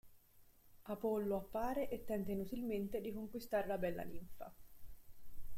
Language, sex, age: Italian, female, 19-29